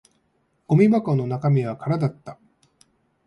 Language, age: Japanese, 50-59